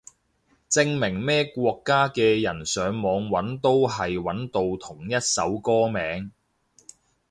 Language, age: Cantonese, 30-39